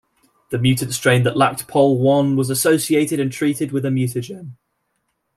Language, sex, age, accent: English, male, 19-29, England English